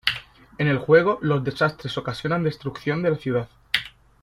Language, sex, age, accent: Spanish, male, 19-29, España: Sur peninsular (Andalucia, Extremadura, Murcia)